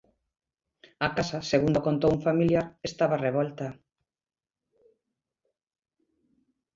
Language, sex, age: Galician, female, 60-69